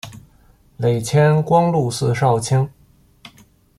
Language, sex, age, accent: Chinese, male, 19-29, 出生地：北京市